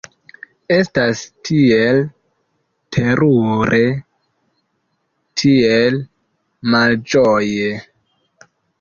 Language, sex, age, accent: Esperanto, male, 19-29, Internacia